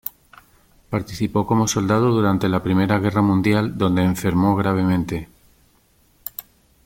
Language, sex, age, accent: Spanish, male, 60-69, España: Centro-Sur peninsular (Madrid, Toledo, Castilla-La Mancha)